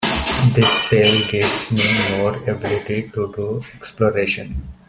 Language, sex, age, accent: English, male, 19-29, India and South Asia (India, Pakistan, Sri Lanka)